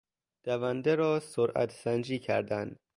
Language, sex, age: Persian, male, under 19